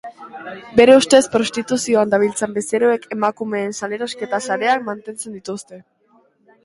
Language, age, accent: Basque, under 19, Mendebalekoa (Araba, Bizkaia, Gipuzkoako mendebaleko herri batzuk)